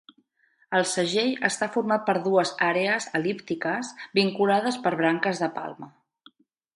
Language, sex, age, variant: Catalan, female, 30-39, Central